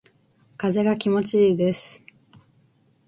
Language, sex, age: Japanese, female, 19-29